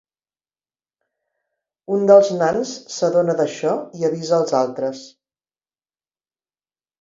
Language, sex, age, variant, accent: Catalan, female, 50-59, Central, central